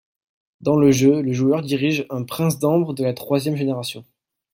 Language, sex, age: French, male, 19-29